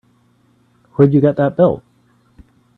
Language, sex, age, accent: English, male, 40-49, United States English